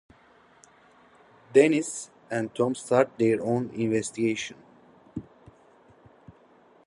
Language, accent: English, United States English